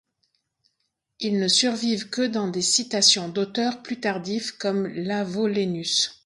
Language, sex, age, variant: French, female, 40-49, Français de métropole